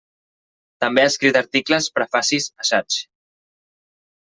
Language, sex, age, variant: Catalan, male, 19-29, Central